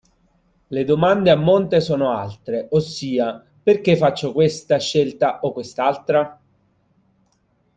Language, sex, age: Italian, male, 30-39